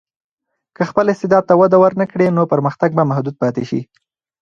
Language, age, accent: Pashto, 30-39, پکتیا ولایت، احمدزی